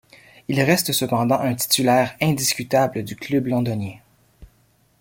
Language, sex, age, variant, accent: French, male, 40-49, Français d'Amérique du Nord, Français du Canada